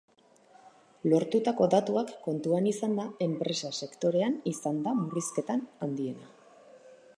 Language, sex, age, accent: Basque, female, 30-39, Mendebalekoa (Araba, Bizkaia, Gipuzkoako mendebaleko herri batzuk)